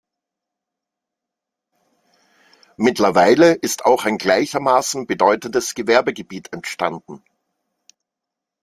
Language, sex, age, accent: German, male, 40-49, Österreichisches Deutsch